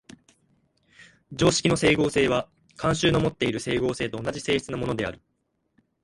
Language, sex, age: Japanese, male, 19-29